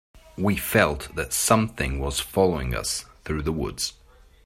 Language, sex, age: English, male, 30-39